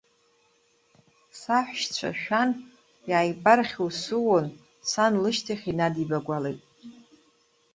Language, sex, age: Abkhazian, female, 50-59